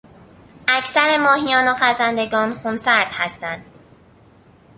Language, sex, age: Persian, female, under 19